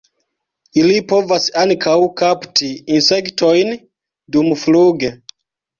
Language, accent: Esperanto, Internacia